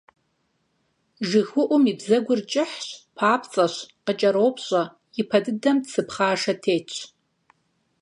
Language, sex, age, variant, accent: Kabardian, female, 30-39, Адыгэбзэ (Къэбэрдей, Кирил, псоми зэдай), Джылэхъстэней (Gilahsteney)